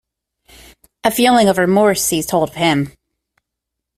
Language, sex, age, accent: English, female, 40-49, United States English